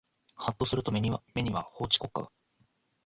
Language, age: Japanese, 19-29